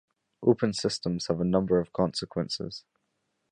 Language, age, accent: English, under 19, Scottish English